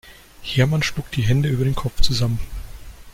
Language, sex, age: German, male, 19-29